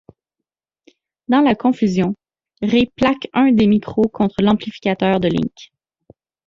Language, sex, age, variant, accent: French, female, 30-39, Français d'Amérique du Nord, Français du Canada